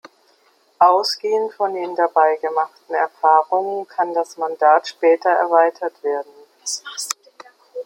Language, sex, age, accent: German, female, 50-59, Deutschland Deutsch